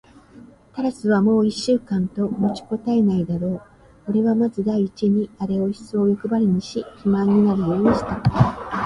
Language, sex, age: Japanese, female, 60-69